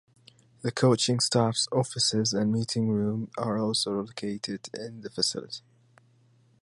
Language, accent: English, United States English